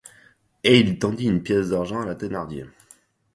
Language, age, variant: French, 30-39, Français de métropole